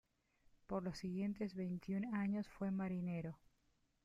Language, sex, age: Spanish, female, 30-39